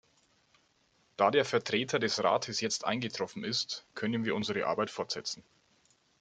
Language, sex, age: German, male, 30-39